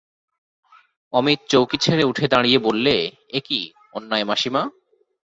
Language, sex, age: Bengali, male, 30-39